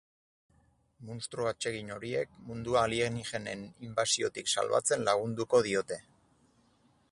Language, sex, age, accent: Basque, male, 40-49, Erdialdekoa edo Nafarra (Gipuzkoa, Nafarroa)